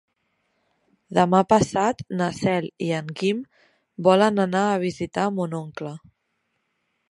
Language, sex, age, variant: Catalan, female, 19-29, Central